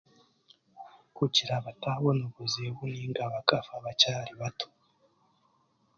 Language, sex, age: Chiga, male, 30-39